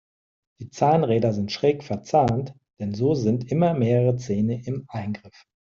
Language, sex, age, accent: German, male, 40-49, Deutschland Deutsch